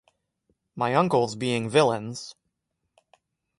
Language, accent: English, United States English